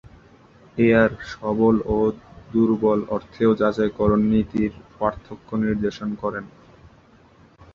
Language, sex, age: Bengali, male, 19-29